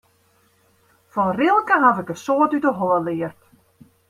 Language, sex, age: Western Frisian, female, 40-49